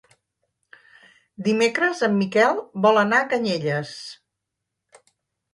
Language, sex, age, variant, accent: Catalan, female, 60-69, Central, central